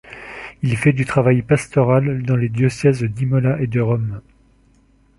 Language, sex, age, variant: French, male, 40-49, Français de métropole